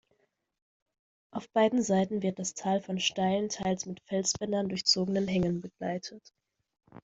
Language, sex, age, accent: German, female, 19-29, Deutschland Deutsch